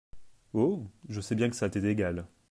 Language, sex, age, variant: French, male, 19-29, Français de métropole